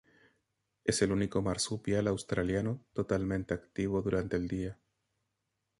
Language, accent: Spanish, Chileno: Chile, Cuyo